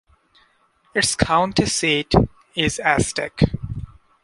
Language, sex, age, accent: English, male, 19-29, India and South Asia (India, Pakistan, Sri Lanka)